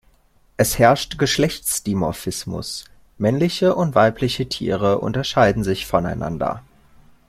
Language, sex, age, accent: German, male, 19-29, Deutschland Deutsch